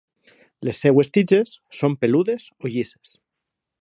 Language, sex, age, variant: Catalan, male, 40-49, Valencià meridional